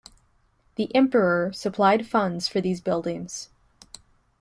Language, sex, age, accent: English, female, 19-29, United States English